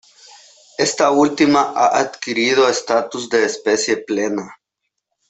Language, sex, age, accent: Spanish, male, 19-29, América central